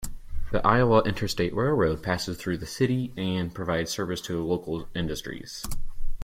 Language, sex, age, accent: English, male, 19-29, United States English